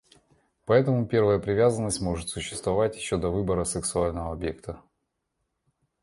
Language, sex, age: Russian, male, 40-49